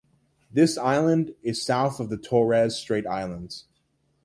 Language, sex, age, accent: English, male, under 19, United States English